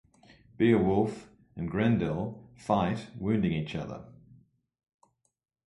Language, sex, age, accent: English, male, 50-59, Australian English